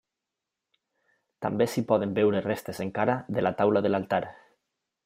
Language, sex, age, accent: Catalan, male, 19-29, valencià